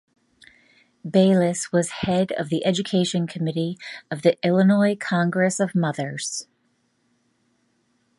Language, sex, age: English, female, 40-49